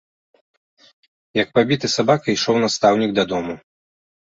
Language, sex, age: Belarusian, male, 30-39